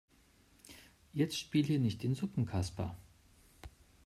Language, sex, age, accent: German, male, 40-49, Deutschland Deutsch